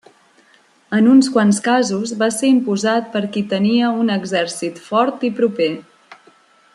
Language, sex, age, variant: Catalan, female, 30-39, Central